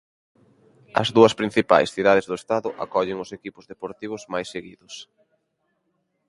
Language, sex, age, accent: Galician, male, 19-29, Normativo (estándar)